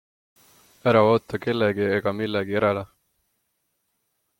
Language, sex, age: Estonian, male, 19-29